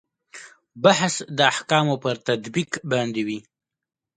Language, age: Pashto, 19-29